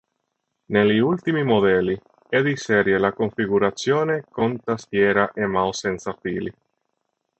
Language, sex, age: Italian, male, 30-39